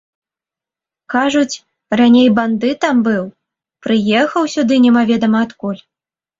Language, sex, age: Belarusian, female, 19-29